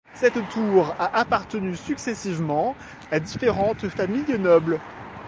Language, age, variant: French, 19-29, Français de métropole